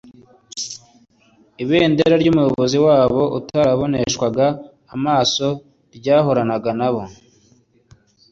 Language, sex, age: Kinyarwanda, male, 30-39